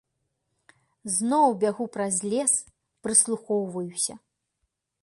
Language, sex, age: Belarusian, female, 40-49